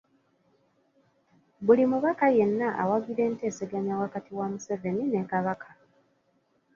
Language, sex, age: Ganda, female, 19-29